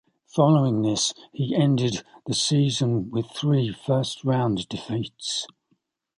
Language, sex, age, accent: English, male, 40-49, England English